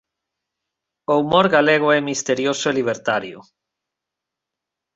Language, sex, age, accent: Galician, male, 30-39, Normativo (estándar)